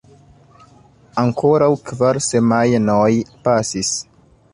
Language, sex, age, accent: Esperanto, male, 19-29, Internacia